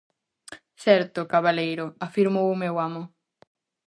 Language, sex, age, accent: Galician, female, 19-29, Normativo (estándar)